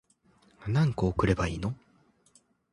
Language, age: Japanese, 19-29